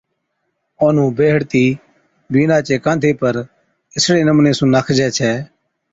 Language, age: Od, 30-39